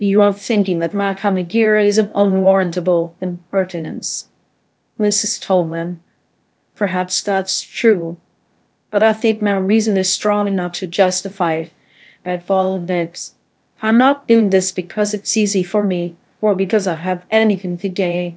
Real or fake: fake